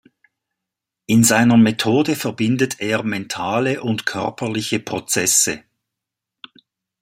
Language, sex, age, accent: German, male, 60-69, Schweizerdeutsch